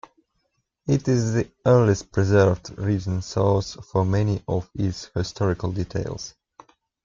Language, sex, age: English, male, 19-29